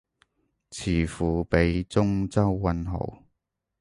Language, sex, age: Cantonese, male, 30-39